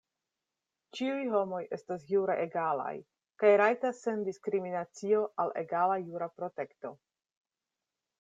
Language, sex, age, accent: Esperanto, female, 40-49, Internacia